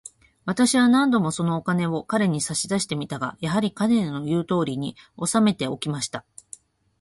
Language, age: Japanese, 40-49